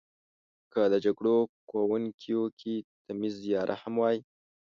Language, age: Pashto, under 19